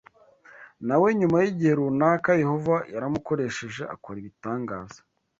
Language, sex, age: Kinyarwanda, male, 19-29